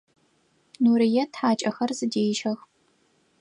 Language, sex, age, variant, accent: Adyghe, female, 19-29, Адыгабзэ (Кирил, пстэумэ зэдыряе), Бжъэдыгъу (Bjeduğ)